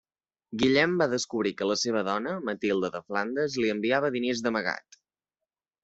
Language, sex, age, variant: Catalan, male, under 19, Central